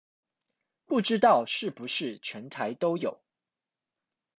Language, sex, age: Chinese, male, 19-29